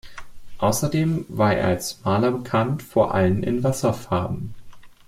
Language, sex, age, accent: German, male, 19-29, Deutschland Deutsch